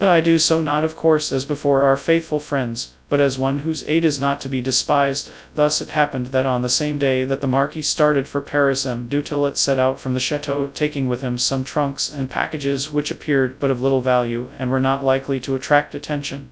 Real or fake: fake